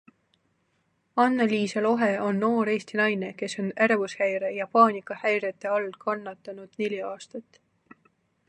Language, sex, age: Estonian, female, 19-29